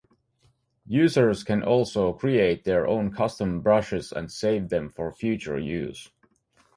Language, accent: English, United States English